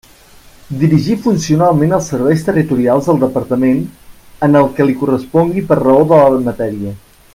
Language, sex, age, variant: Catalan, male, 30-39, Central